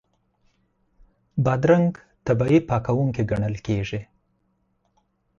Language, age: Pashto, 30-39